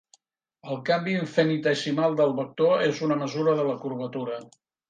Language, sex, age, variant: Catalan, male, 60-69, Nord-Occidental